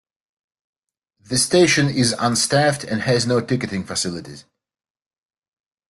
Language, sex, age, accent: English, male, 30-39, United States English